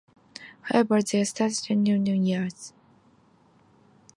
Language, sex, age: English, female, 19-29